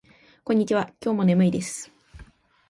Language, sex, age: Japanese, female, 19-29